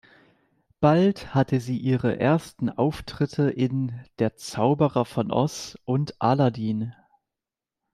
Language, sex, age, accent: German, male, 30-39, Deutschland Deutsch